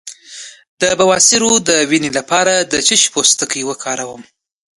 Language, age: Pashto, 19-29